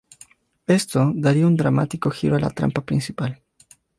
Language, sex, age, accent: Spanish, male, 19-29, Andino-Pacífico: Colombia, Perú, Ecuador, oeste de Bolivia y Venezuela andina